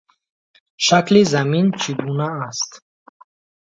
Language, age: Tajik, 19-29